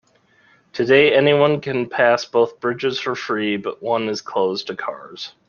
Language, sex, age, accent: English, male, 30-39, United States English